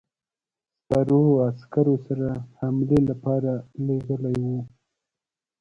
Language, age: Pashto, 30-39